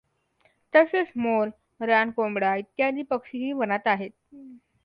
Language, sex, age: Marathi, female, under 19